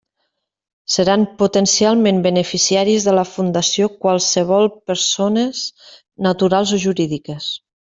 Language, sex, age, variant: Catalan, female, 40-49, Nord-Occidental